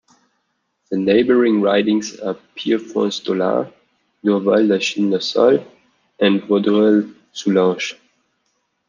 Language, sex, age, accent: English, male, 19-29, United States English